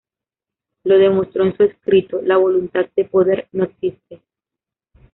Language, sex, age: Spanish, female, 19-29